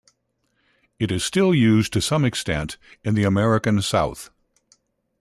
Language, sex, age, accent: English, male, 60-69, United States English